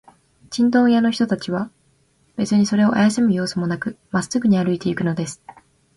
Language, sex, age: Japanese, female, 19-29